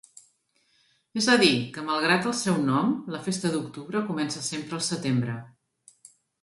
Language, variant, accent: Catalan, Central, central